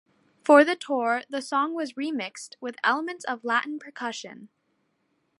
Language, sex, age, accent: English, female, under 19, United States English